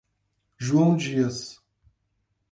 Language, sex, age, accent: Portuguese, male, 19-29, Paulista